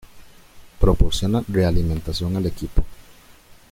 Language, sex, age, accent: Spanish, male, 19-29, América central